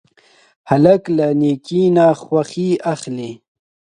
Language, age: Pashto, 19-29